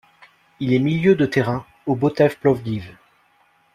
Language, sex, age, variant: French, male, 30-39, Français de métropole